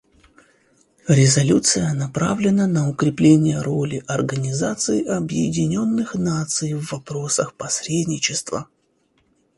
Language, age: Russian, 30-39